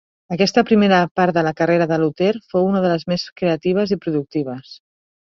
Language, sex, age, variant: Catalan, female, 40-49, Central